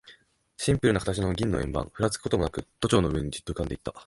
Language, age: Japanese, 19-29